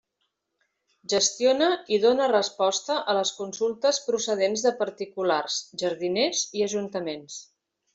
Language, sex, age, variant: Catalan, female, 50-59, Central